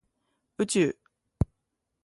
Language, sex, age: Japanese, female, 19-29